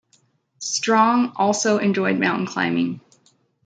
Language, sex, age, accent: English, female, 40-49, United States English